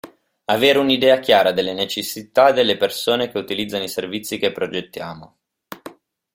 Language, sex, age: Italian, male, 19-29